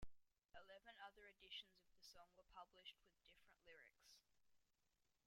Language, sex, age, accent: English, male, under 19, Australian English